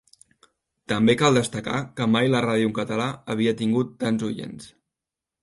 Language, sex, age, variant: Catalan, male, 19-29, Central